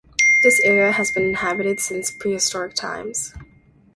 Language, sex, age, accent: English, female, 19-29, United States English